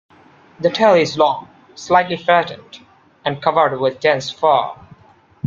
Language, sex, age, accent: English, male, 19-29, India and South Asia (India, Pakistan, Sri Lanka)